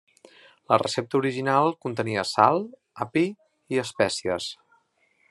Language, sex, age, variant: Catalan, male, 40-49, Central